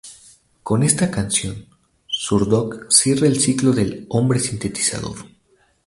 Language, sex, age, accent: Spanish, male, 19-29, México